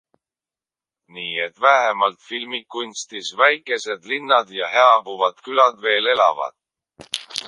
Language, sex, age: Estonian, male, 19-29